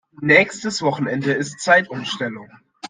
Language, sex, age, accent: German, male, 19-29, Deutschland Deutsch